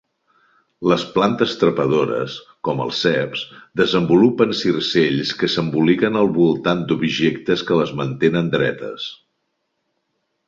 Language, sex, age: Catalan, male, 60-69